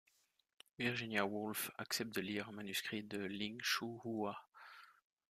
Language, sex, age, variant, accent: French, male, 30-39, Français d'Europe, Français de Suisse